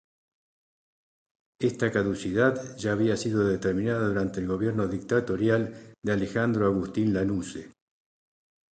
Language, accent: Spanish, Rioplatense: Argentina, Uruguay, este de Bolivia, Paraguay